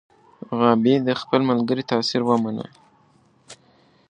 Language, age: Pashto, 19-29